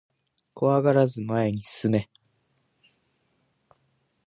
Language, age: Japanese, 19-29